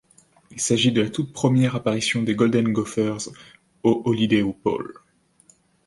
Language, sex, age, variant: French, male, 30-39, Français de métropole